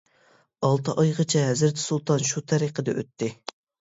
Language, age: Uyghur, 19-29